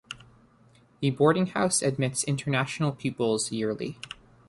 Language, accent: English, United States English